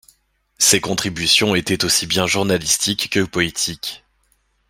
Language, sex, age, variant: French, male, 19-29, Français de métropole